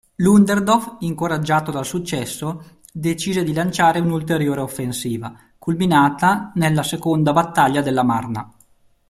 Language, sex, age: Italian, male, 30-39